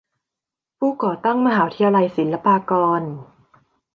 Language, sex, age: Thai, female, 19-29